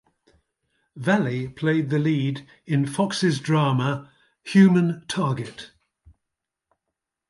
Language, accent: English, England English